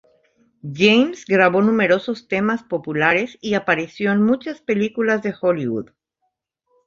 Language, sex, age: Spanish, female, 50-59